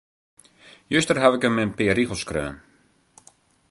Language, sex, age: Western Frisian, male, 19-29